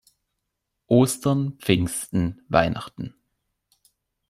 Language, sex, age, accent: German, male, 19-29, Deutschland Deutsch